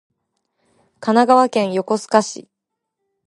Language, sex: Japanese, female